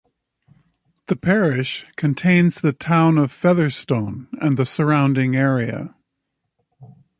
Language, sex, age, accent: English, male, 60-69, Canadian English